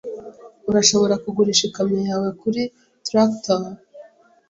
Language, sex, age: Kinyarwanda, female, 19-29